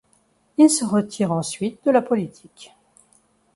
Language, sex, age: French, female, 50-59